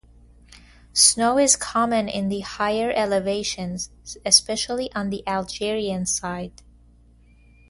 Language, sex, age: English, female, 30-39